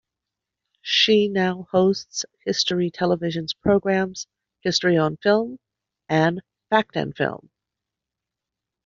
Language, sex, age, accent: English, female, 50-59, United States English